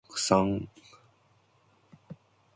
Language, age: English, 19-29